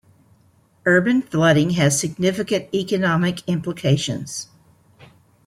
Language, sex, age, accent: English, female, 60-69, United States English